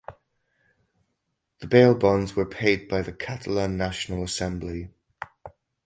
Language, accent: English, England English